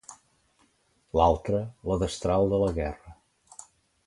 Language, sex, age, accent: Catalan, male, 60-69, Oriental